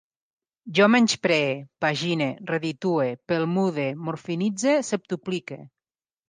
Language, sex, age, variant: Catalan, female, 40-49, Central